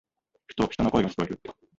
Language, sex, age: Japanese, male, 19-29